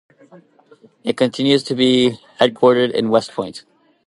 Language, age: English, 19-29